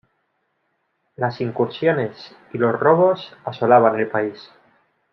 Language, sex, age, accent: Spanish, male, 30-39, España: Centro-Sur peninsular (Madrid, Toledo, Castilla-La Mancha)